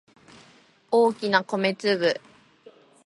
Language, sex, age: Japanese, female, 19-29